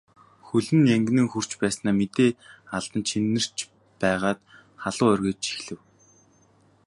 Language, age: Mongolian, 19-29